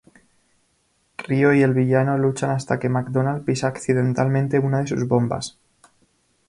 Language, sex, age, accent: Spanish, male, 19-29, España: Centro-Sur peninsular (Madrid, Toledo, Castilla-La Mancha)